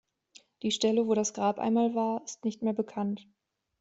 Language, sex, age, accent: German, female, 19-29, Deutschland Deutsch